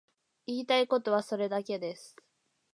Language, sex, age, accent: Japanese, female, 19-29, 標準語